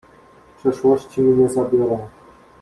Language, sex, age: Polish, male, 19-29